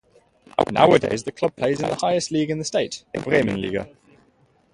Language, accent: English, England English